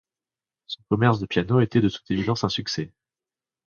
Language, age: French, 30-39